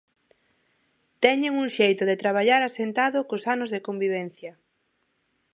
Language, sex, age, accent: Galician, female, 30-39, Neofalante